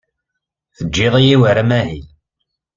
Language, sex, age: Kabyle, male, 40-49